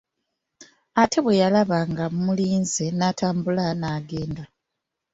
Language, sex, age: Ganda, female, 19-29